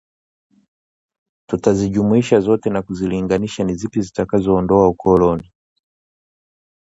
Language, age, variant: Swahili, 19-29, Kiswahili cha Bara ya Tanzania